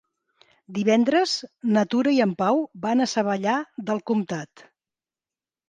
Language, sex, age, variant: Catalan, female, 50-59, Central